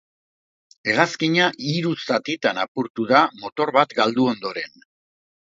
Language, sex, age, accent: Basque, male, 50-59, Erdialdekoa edo Nafarra (Gipuzkoa, Nafarroa)